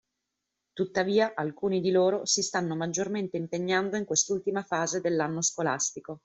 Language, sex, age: Italian, female, 30-39